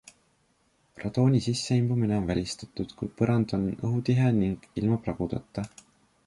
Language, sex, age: Estonian, male, 19-29